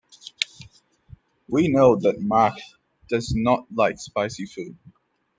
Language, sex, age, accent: English, male, 19-29, Australian English